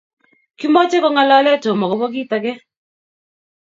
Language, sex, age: Kalenjin, female, 19-29